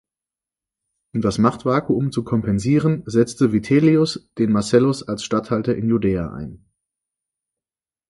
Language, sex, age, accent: German, male, 30-39, Deutschland Deutsch